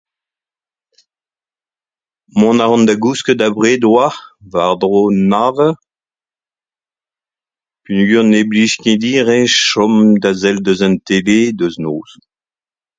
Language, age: Breton, 60-69